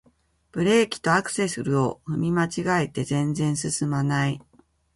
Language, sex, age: Japanese, female, 50-59